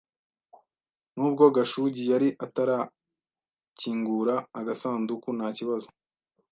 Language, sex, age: Kinyarwanda, male, 19-29